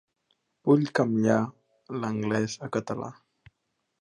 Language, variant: Catalan, Central